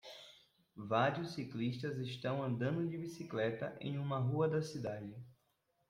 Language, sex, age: Portuguese, male, 19-29